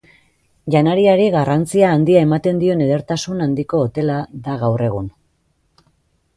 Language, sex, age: Basque, female, 40-49